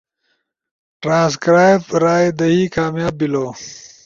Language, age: Ushojo, 19-29